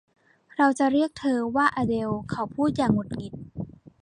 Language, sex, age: Thai, female, 19-29